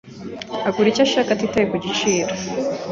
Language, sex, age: Kinyarwanda, female, 19-29